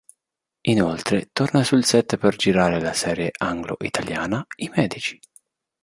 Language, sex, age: Italian, male, 19-29